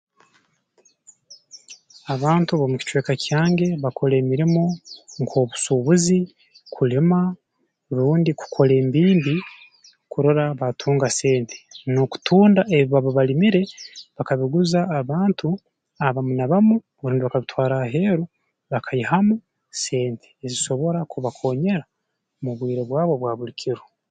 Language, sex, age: Tooro, male, 19-29